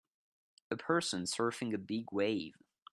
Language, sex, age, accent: English, male, under 19, United States English